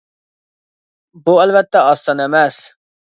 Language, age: Uyghur, 19-29